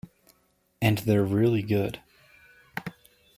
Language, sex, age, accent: English, male, 19-29, United States English